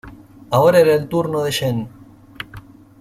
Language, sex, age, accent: Spanish, male, 40-49, Rioplatense: Argentina, Uruguay, este de Bolivia, Paraguay